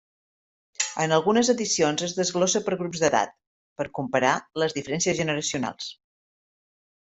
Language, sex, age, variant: Catalan, female, 40-49, Central